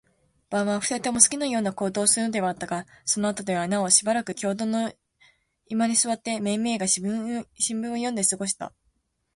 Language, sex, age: Japanese, female, under 19